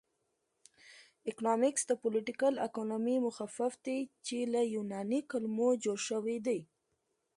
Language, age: Pashto, 19-29